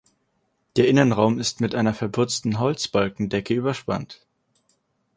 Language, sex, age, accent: German, male, 19-29, Deutschland Deutsch